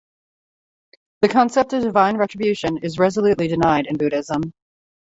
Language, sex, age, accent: English, female, 30-39, United States English